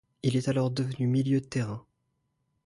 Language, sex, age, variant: French, male, 19-29, Français du nord de l'Afrique